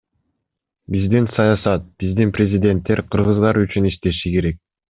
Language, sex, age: Kyrgyz, male, 19-29